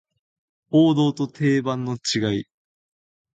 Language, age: Japanese, 19-29